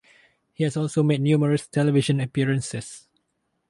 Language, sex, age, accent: English, male, 19-29, Malaysian English